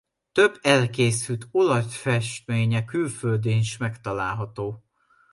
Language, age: Hungarian, 19-29